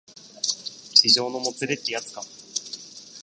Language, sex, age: Japanese, male, 19-29